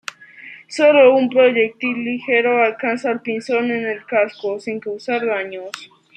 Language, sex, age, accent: Spanish, male, under 19, Andino-Pacífico: Colombia, Perú, Ecuador, oeste de Bolivia y Venezuela andina